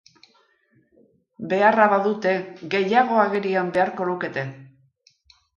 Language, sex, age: Basque, female, 60-69